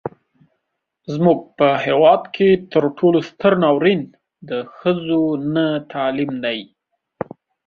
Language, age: Pashto, under 19